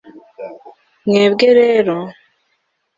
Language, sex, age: Kinyarwanda, female, 19-29